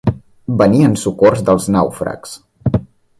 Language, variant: Catalan, Central